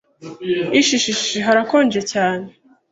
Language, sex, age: Kinyarwanda, female, 19-29